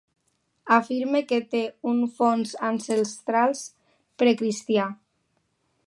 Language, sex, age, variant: Catalan, female, under 19, Alacantí